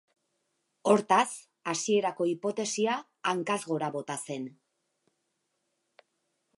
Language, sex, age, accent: Basque, female, 40-49, Erdialdekoa edo Nafarra (Gipuzkoa, Nafarroa)